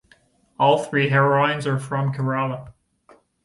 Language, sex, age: English, male, 19-29